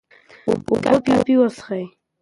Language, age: Pashto, 19-29